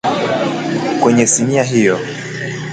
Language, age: Swahili, 19-29